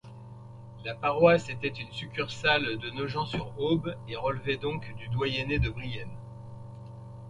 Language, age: French, 60-69